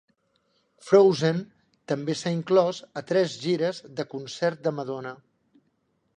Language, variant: Catalan, Central